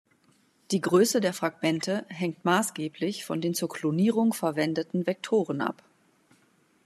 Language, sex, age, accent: German, female, 40-49, Deutschland Deutsch